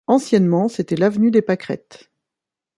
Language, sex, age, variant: French, female, 30-39, Français de métropole